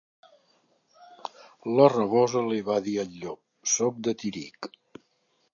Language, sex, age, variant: Catalan, male, 60-69, Central